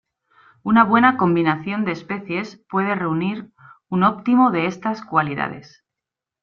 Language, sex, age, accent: Spanish, female, 40-49, España: Centro-Sur peninsular (Madrid, Toledo, Castilla-La Mancha)